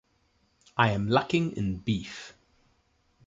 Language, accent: English, England English